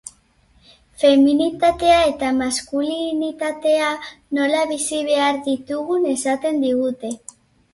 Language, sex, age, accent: Basque, female, 40-49, Erdialdekoa edo Nafarra (Gipuzkoa, Nafarroa)